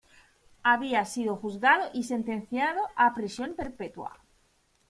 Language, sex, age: Spanish, female, 30-39